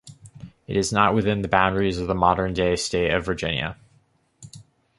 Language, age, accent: English, 19-29, United States English